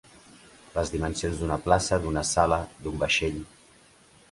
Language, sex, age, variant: Catalan, male, 40-49, Central